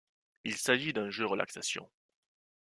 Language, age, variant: French, 19-29, Français de métropole